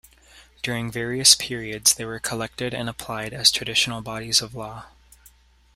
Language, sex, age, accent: English, male, 19-29, United States English